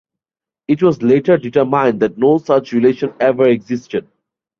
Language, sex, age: English, male, 19-29